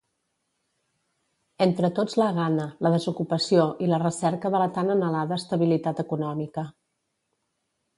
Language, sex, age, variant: Catalan, female, 50-59, Central